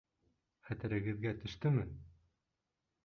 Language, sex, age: Bashkir, male, 19-29